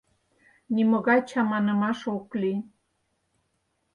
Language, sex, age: Mari, female, 60-69